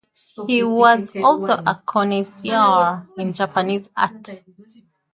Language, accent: English, Southern African (South Africa, Zimbabwe, Namibia)